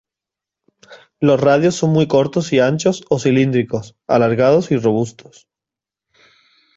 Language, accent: Spanish, España: Sur peninsular (Andalucia, Extremadura, Murcia)